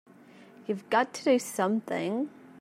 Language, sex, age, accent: English, female, 19-29, Australian English